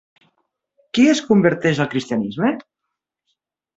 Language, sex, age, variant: Catalan, female, 40-49, Nord-Occidental